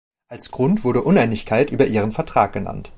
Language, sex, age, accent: German, male, 19-29, Deutschland Deutsch